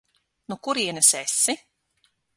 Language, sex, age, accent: Latvian, female, 30-39, Kurzeme